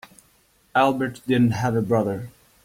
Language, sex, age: English, male, 30-39